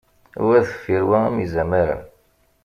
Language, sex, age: Kabyle, male, 40-49